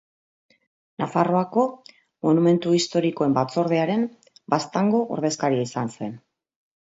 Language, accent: Basque, Mendebalekoa (Araba, Bizkaia, Gipuzkoako mendebaleko herri batzuk)